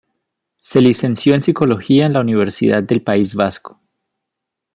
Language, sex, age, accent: Spanish, male, 19-29, Andino-Pacífico: Colombia, Perú, Ecuador, oeste de Bolivia y Venezuela andina